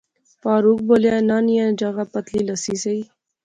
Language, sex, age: Pahari-Potwari, female, 19-29